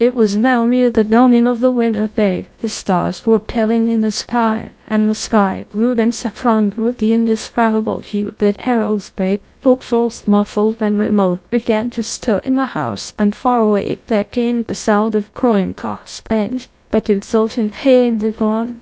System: TTS, GlowTTS